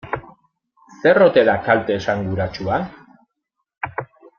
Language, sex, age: Basque, male, 30-39